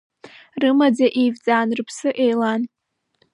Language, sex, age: Abkhazian, female, 19-29